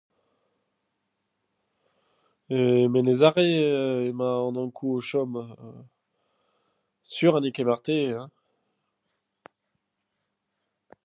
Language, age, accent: Breton, 30-39, Kerneveg; Leoneg